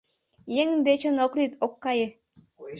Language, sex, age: Mari, female, under 19